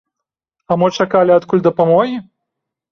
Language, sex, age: Belarusian, male, 19-29